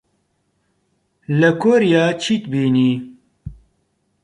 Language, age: Central Kurdish, 30-39